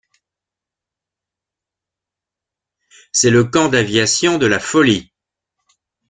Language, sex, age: French, male, 60-69